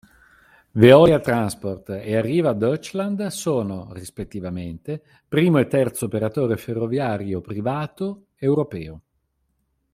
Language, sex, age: Italian, male, 50-59